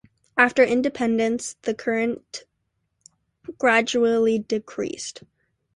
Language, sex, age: English, female, under 19